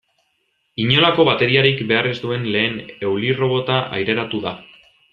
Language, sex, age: Basque, male, 19-29